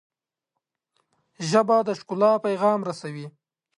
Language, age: Pashto, 19-29